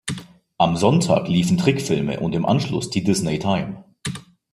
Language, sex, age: German, male, 19-29